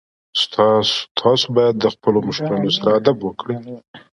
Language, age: Pashto, 19-29